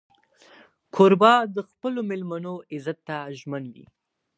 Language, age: Pashto, under 19